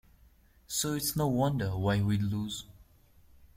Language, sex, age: English, male, 19-29